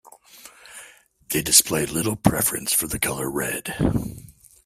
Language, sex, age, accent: English, male, 40-49, United States English